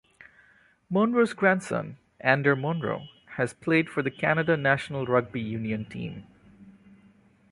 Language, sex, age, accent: English, male, 30-39, India and South Asia (India, Pakistan, Sri Lanka)